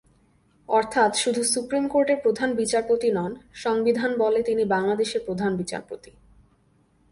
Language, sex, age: Bengali, female, 19-29